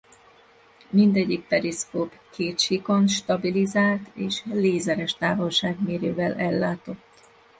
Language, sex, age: Hungarian, female, 50-59